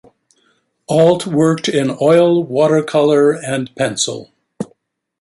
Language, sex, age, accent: English, male, 80-89, United States English